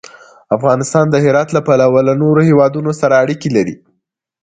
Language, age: Pashto, 19-29